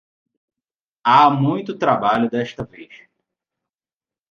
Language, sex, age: Portuguese, male, 19-29